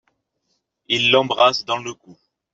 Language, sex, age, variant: French, male, 19-29, Français de métropole